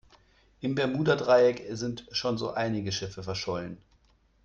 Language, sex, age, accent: German, male, 30-39, Deutschland Deutsch